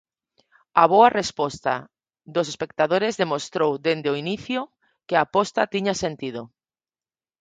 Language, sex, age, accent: Galician, female, 40-49, Normativo (estándar)